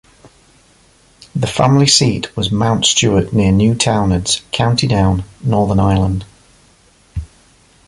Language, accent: English, England English